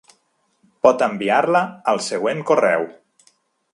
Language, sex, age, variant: Catalan, male, 30-39, Nord-Occidental